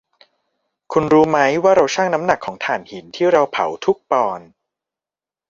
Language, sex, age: Thai, male, 19-29